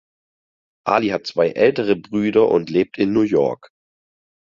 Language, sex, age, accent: German, male, 19-29, Deutschland Deutsch